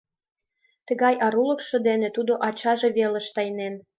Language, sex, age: Mari, female, 19-29